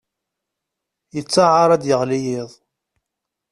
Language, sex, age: Kabyle, male, 30-39